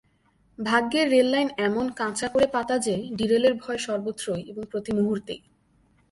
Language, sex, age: Bengali, female, 19-29